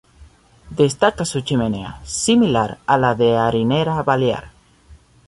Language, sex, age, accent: Spanish, male, 19-29, Caribe: Cuba, Venezuela, Puerto Rico, República Dominicana, Panamá, Colombia caribeña, México caribeño, Costa del golfo de México